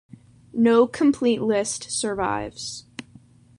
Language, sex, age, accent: English, female, under 19, United States English